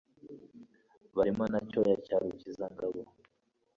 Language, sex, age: Kinyarwanda, male, 19-29